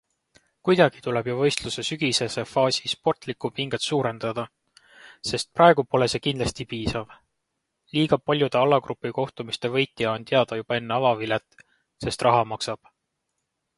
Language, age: Estonian, 30-39